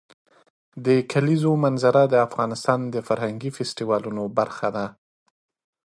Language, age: Pashto, 30-39